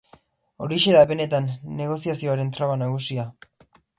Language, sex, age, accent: Basque, male, 19-29, Erdialdekoa edo Nafarra (Gipuzkoa, Nafarroa)